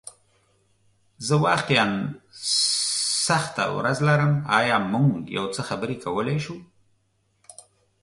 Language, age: Pashto, 50-59